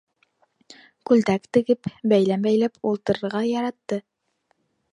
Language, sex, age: Bashkir, female, 19-29